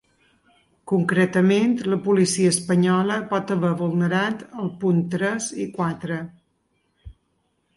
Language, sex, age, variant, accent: Catalan, female, 50-59, Balear, menorquí